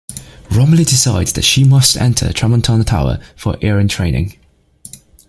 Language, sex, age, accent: English, male, 19-29, England English